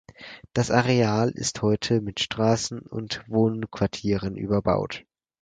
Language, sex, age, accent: German, male, under 19, Deutschland Deutsch